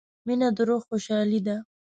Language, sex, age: Pashto, female, 19-29